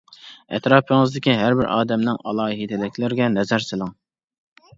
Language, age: Uyghur, 19-29